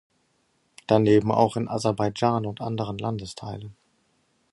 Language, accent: German, Norddeutsch